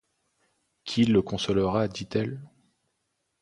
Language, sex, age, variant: French, male, 19-29, Français de métropole